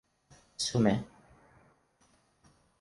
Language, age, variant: Portuguese, under 19, Portuguese (Brasil)